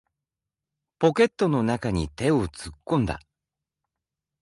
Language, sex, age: Japanese, male, 30-39